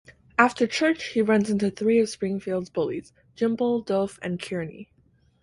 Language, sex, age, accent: English, female, 19-29, United States English